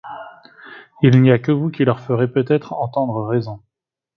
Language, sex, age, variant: French, male, 30-39, Français de métropole